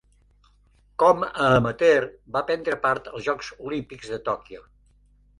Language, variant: Catalan, Central